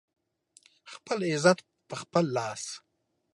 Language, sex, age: Pashto, male, 30-39